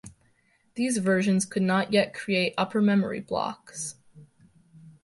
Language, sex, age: English, female, under 19